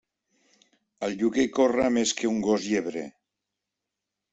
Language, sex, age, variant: Catalan, male, 50-59, Central